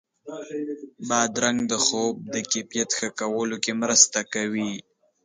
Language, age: Pashto, 19-29